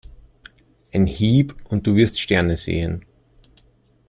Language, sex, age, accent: German, male, 40-49, Österreichisches Deutsch